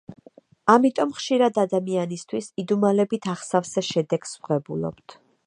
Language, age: Georgian, 30-39